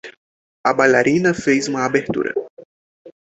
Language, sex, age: Portuguese, male, 19-29